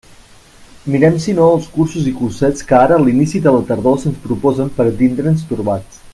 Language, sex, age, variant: Catalan, male, 30-39, Central